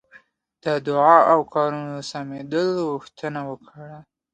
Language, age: Pashto, 19-29